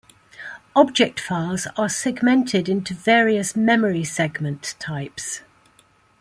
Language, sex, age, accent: English, female, 70-79, England English